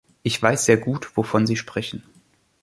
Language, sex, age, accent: German, male, 19-29, Deutschland Deutsch